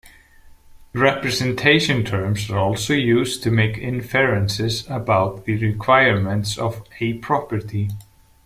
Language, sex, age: English, male, 30-39